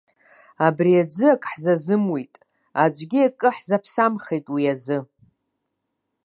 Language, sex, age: Abkhazian, female, 50-59